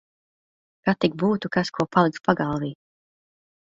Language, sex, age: Latvian, female, 30-39